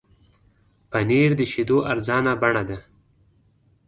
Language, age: Pashto, 19-29